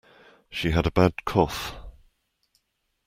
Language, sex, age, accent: English, male, 60-69, England English